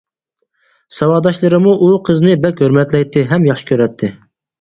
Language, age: Uyghur, 30-39